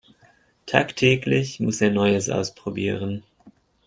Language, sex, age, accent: German, male, 19-29, Deutschland Deutsch